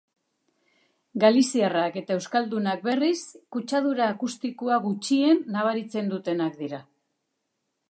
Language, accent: Basque, Mendebalekoa (Araba, Bizkaia, Gipuzkoako mendebaleko herri batzuk)